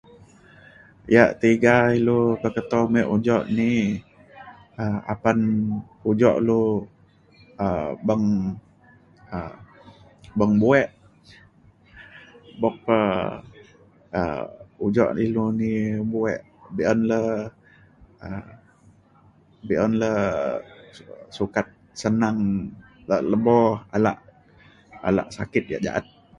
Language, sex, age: Mainstream Kenyah, male, 30-39